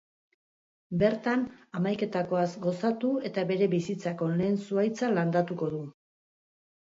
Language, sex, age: Basque, female, 50-59